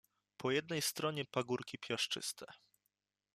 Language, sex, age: Polish, male, 19-29